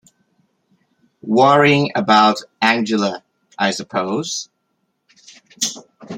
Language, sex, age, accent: English, male, 40-49, United States English